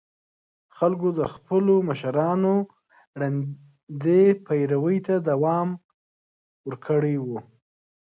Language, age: Pashto, 19-29